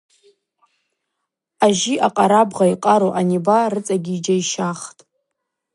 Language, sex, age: Abaza, female, 19-29